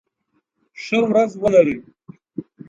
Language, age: Pashto, 50-59